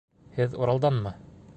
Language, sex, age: Bashkir, male, 30-39